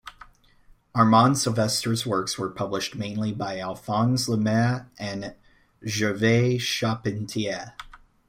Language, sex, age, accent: English, male, 30-39, United States English